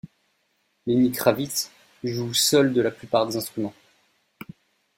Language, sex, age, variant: French, male, 19-29, Français de métropole